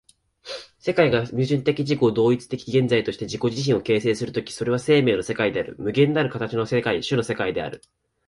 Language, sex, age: Japanese, male, 19-29